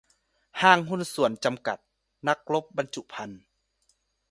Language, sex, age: Thai, male, 19-29